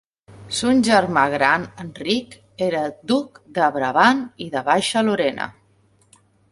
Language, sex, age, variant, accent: Catalan, female, 40-49, Central, central